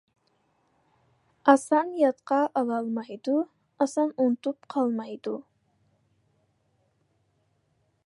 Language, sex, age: Uyghur, female, under 19